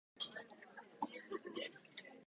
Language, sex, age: Japanese, female, 19-29